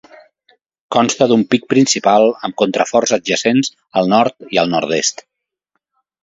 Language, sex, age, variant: Catalan, male, 50-59, Central